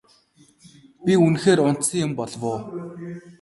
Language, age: Mongolian, 19-29